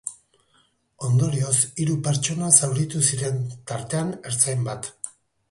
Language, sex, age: Basque, male, 40-49